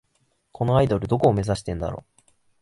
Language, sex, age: Japanese, male, 19-29